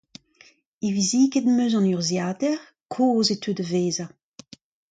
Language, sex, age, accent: Breton, female, 40-49, Kerneveg